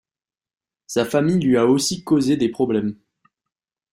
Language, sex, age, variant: French, male, 19-29, Français de métropole